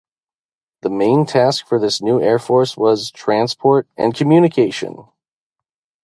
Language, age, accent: English, 19-29, United States English; midwest